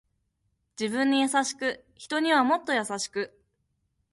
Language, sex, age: Japanese, female, 19-29